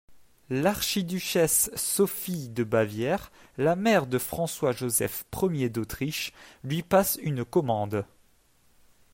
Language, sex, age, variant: French, male, 19-29, Français de métropole